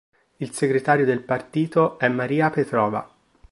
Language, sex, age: Italian, male, 19-29